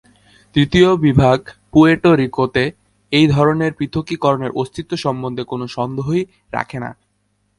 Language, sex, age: Bengali, male, 19-29